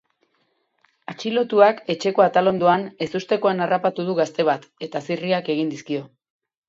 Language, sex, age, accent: Basque, female, 40-49, Erdialdekoa edo Nafarra (Gipuzkoa, Nafarroa)